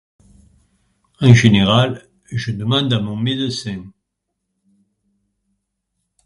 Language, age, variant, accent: French, 70-79, Français de métropole, Français du sud de la France